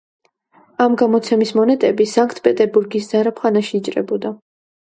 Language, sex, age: Georgian, female, under 19